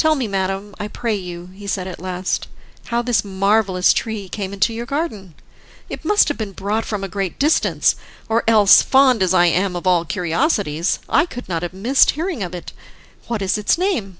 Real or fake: real